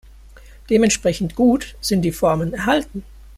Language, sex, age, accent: German, male, 19-29, Deutschland Deutsch